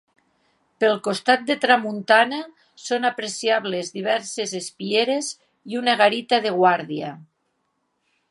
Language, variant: Catalan, Nord-Occidental